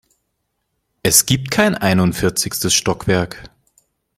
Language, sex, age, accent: German, male, 19-29, Deutschland Deutsch